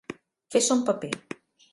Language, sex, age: Catalan, female, 50-59